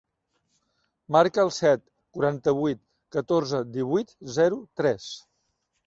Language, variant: Catalan, Central